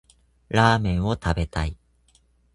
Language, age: Japanese, 19-29